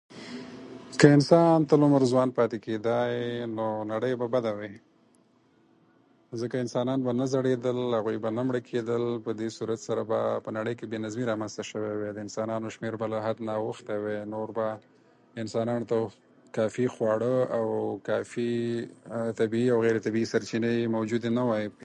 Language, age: Pashto, 19-29